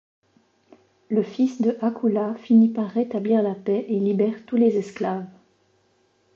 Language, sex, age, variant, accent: French, female, 40-49, Français d'Europe, Français de Suisse